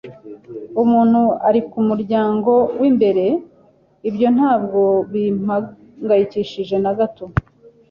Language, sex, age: Kinyarwanda, female, 40-49